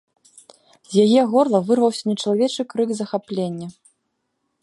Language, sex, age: Belarusian, female, 19-29